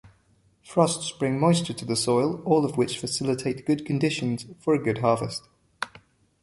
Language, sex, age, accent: English, male, 30-39, England English